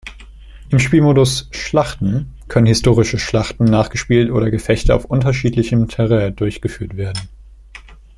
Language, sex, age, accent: German, male, under 19, Deutschland Deutsch